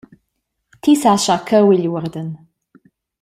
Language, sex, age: Romansh, female, 19-29